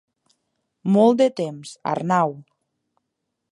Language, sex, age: Catalan, female, 19-29